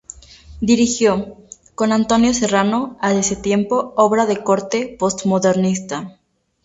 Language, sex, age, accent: Spanish, female, 19-29, México